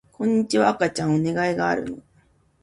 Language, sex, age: Japanese, female, 30-39